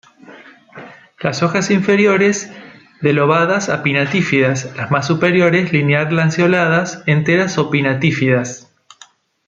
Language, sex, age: Spanish, male, 30-39